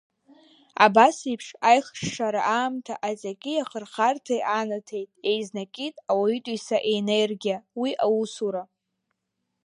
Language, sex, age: Abkhazian, female, under 19